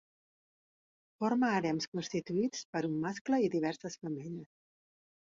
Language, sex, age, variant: Catalan, female, 40-49, Central